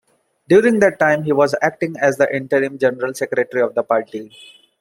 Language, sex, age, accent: English, male, 19-29, India and South Asia (India, Pakistan, Sri Lanka)